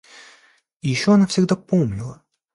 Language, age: Russian, 19-29